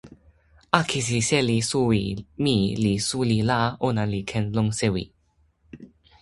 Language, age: Toki Pona, under 19